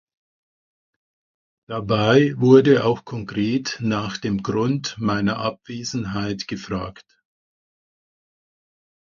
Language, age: German, 60-69